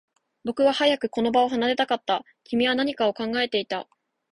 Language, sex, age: Japanese, female, 19-29